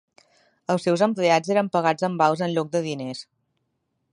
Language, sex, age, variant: Catalan, female, 30-39, Nord-Occidental